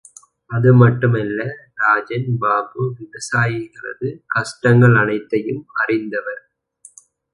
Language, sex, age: Tamil, male, 19-29